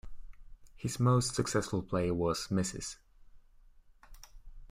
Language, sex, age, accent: English, male, under 19, United States English